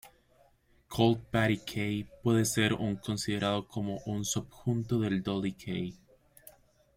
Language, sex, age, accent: Spanish, male, 19-29, América central